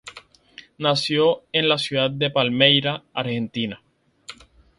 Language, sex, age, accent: Spanish, male, 19-29, Caribe: Cuba, Venezuela, Puerto Rico, República Dominicana, Panamá, Colombia caribeña, México caribeño, Costa del golfo de México